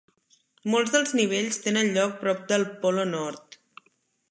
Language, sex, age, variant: Catalan, female, 30-39, Central